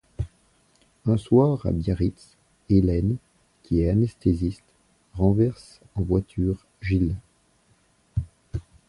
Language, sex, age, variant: French, male, 50-59, Français de métropole